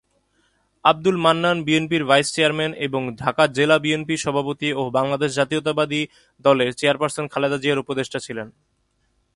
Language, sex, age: Bengali, male, 19-29